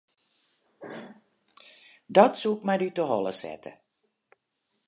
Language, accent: Western Frisian, Klaaifrysk